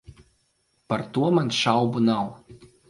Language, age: Latvian, 40-49